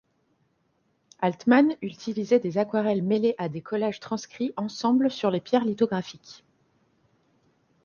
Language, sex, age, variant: French, female, 30-39, Français de métropole